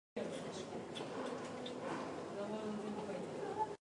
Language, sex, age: Adamawa Fulfulde, female, under 19